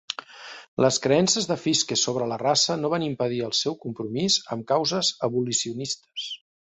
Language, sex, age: Catalan, male, 50-59